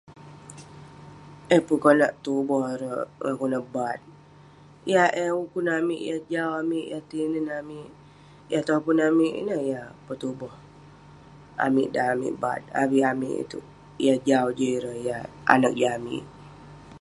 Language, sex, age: Western Penan, female, 30-39